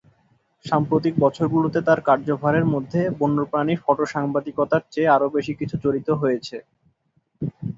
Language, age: Bengali, under 19